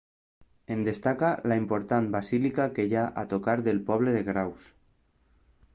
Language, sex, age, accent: Catalan, male, 40-49, valencià